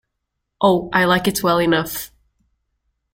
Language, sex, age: English, female, 19-29